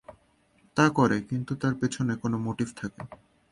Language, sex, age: Bengali, male, 19-29